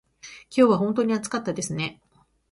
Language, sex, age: Japanese, female, 50-59